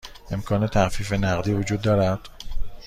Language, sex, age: Persian, male, 30-39